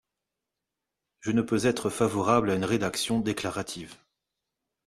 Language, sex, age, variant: French, male, 40-49, Français de métropole